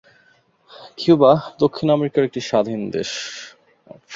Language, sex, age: Bengali, male, 19-29